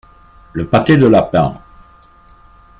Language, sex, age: French, male, 70-79